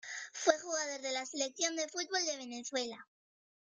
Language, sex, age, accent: Spanish, female, under 19, España: Norte peninsular (Asturias, Castilla y León, Cantabria, País Vasco, Navarra, Aragón, La Rioja, Guadalajara, Cuenca)